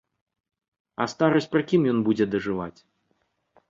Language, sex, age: Belarusian, male, 30-39